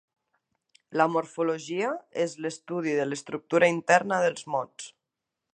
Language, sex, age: Catalan, female, 30-39